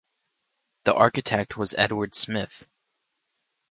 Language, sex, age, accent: English, male, 19-29, United States English